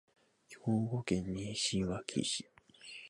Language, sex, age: Japanese, male, 19-29